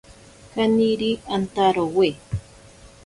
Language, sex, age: Ashéninka Perené, female, 40-49